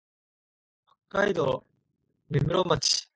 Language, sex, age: Japanese, male, 19-29